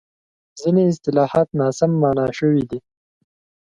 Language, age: Pashto, 19-29